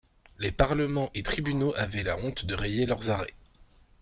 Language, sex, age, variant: French, male, 30-39, Français de métropole